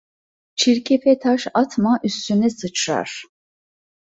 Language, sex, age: Turkish, female, 50-59